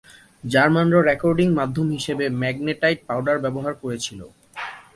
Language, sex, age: Bengali, male, 19-29